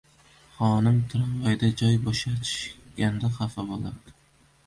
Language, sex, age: Uzbek, male, 19-29